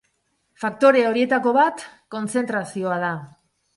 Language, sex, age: Basque, female, 50-59